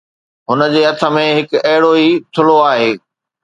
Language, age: Sindhi, 40-49